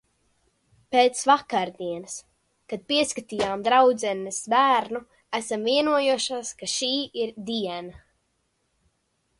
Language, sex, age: Latvian, female, under 19